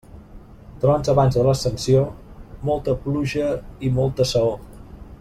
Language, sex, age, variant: Catalan, male, 30-39, Balear